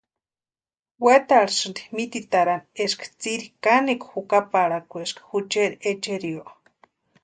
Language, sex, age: Western Highland Purepecha, female, 19-29